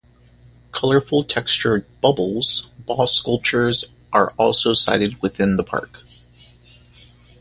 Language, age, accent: English, 30-39, United States English